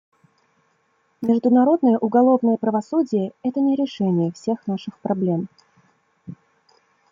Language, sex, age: Russian, female, 30-39